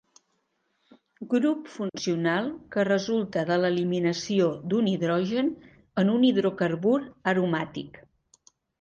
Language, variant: Catalan, Central